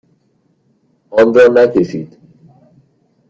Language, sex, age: Persian, male, 19-29